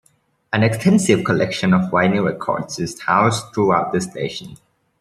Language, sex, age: English, male, 19-29